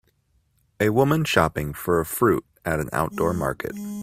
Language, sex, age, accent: English, male, 19-29, United States English